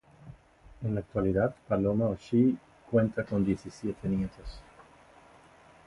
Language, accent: Spanish, Caribe: Cuba, Venezuela, Puerto Rico, República Dominicana, Panamá, Colombia caribeña, México caribeño, Costa del golfo de México